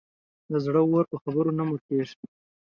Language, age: Pashto, 19-29